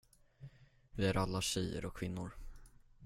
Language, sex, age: Swedish, male, under 19